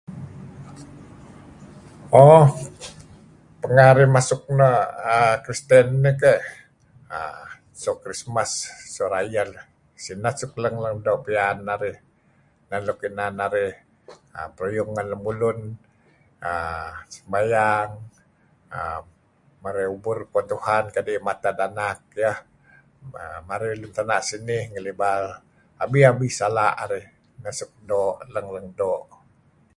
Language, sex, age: Kelabit, male, 60-69